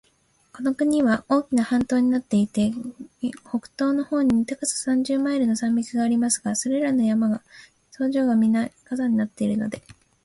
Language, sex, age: Japanese, female, 19-29